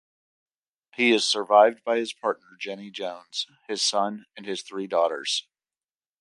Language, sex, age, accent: English, male, 30-39, United States English